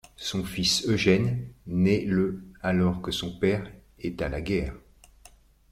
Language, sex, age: French, male, 40-49